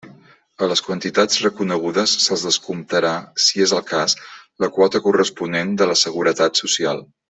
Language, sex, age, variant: Catalan, male, 50-59, Central